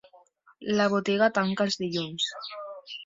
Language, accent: Catalan, valencià